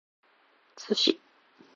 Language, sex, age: Japanese, female, 19-29